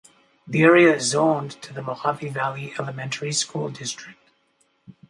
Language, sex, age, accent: English, male, 40-49, United States English